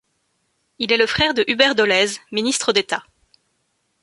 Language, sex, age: French, female, 19-29